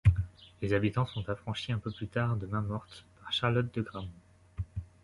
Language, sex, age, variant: French, male, 19-29, Français de métropole